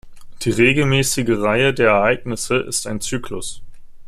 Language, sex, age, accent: German, male, 19-29, Deutschland Deutsch